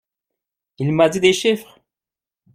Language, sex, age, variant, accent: French, male, 30-39, Français d'Amérique du Nord, Français du Canada